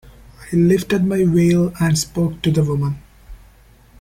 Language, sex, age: English, male, 19-29